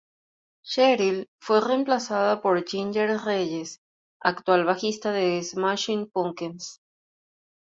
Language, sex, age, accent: Spanish, female, 30-39, Caribe: Cuba, Venezuela, Puerto Rico, República Dominicana, Panamá, Colombia caribeña, México caribeño, Costa del golfo de México